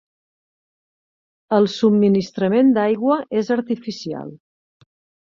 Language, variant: Catalan, Central